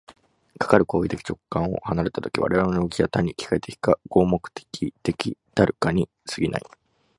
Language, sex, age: Japanese, male, 19-29